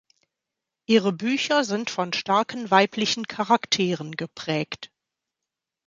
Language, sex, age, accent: German, female, 50-59, Deutschland Deutsch